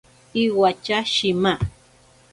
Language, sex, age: Ashéninka Perené, female, 40-49